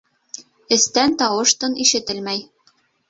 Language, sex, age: Bashkir, female, 30-39